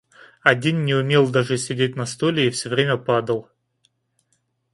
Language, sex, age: Russian, male, 30-39